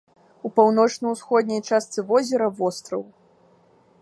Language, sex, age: Belarusian, female, under 19